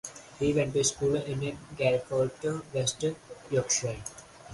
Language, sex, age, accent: English, male, under 19, India and South Asia (India, Pakistan, Sri Lanka)